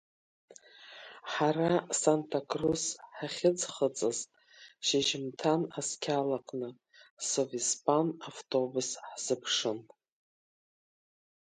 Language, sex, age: Abkhazian, female, 50-59